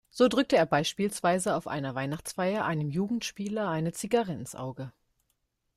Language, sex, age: German, female, 19-29